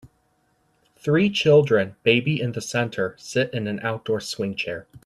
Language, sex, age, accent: English, male, 19-29, United States English